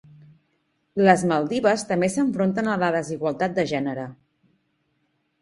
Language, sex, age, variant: Catalan, female, 40-49, Central